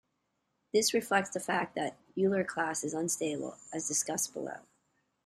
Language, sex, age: English, female, 40-49